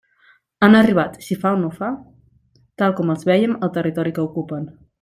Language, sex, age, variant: Catalan, female, 19-29, Nord-Occidental